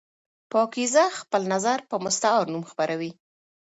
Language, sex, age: Pashto, female, 30-39